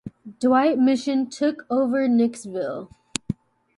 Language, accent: English, United States English